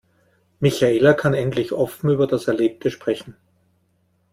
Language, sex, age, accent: German, male, 50-59, Österreichisches Deutsch